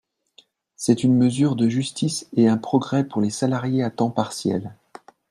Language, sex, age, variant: French, male, 40-49, Français de métropole